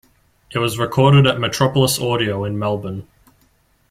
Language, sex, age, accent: English, male, under 19, Australian English